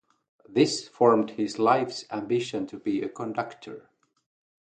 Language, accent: English, England English